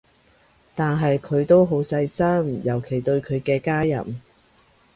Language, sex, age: Cantonese, female, 30-39